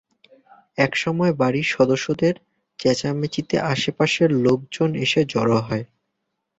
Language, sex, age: Bengali, male, 19-29